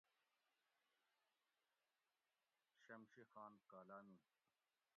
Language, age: Gawri, 40-49